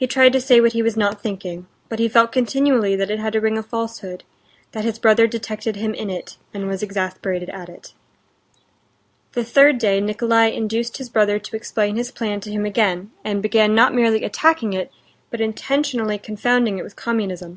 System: none